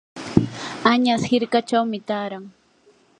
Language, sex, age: Yanahuanca Pasco Quechua, female, 19-29